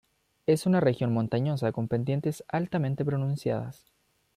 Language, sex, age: Spanish, male, under 19